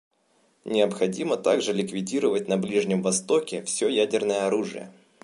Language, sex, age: Russian, male, 19-29